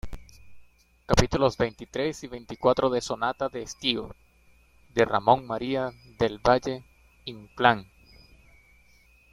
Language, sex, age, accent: Spanish, male, 30-39, Caribe: Cuba, Venezuela, Puerto Rico, República Dominicana, Panamá, Colombia caribeña, México caribeño, Costa del golfo de México